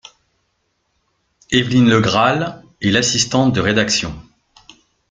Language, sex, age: French, male, 40-49